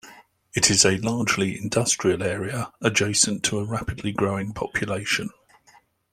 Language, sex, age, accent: English, male, 50-59, England English